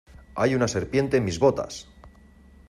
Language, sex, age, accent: Spanish, male, 40-49, España: Norte peninsular (Asturias, Castilla y León, Cantabria, País Vasco, Navarra, Aragón, La Rioja, Guadalajara, Cuenca)